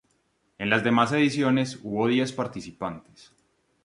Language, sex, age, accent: Spanish, male, 19-29, Andino-Pacífico: Colombia, Perú, Ecuador, oeste de Bolivia y Venezuela andina